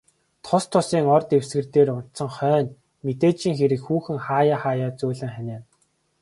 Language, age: Mongolian, 19-29